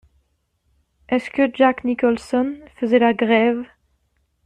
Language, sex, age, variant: French, female, 19-29, Français de métropole